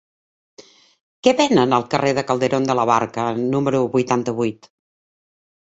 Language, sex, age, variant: Catalan, female, 50-59, Central